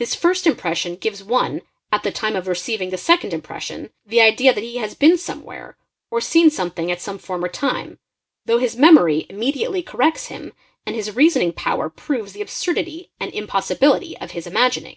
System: none